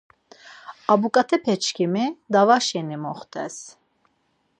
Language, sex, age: Laz, female, 50-59